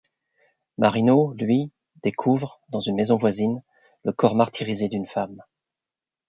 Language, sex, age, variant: French, male, 50-59, Français de métropole